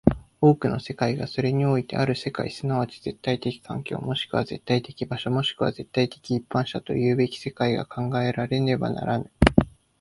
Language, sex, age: Japanese, male, 19-29